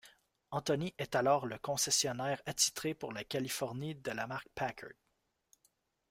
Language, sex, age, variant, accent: French, male, 30-39, Français d'Amérique du Nord, Français du Canada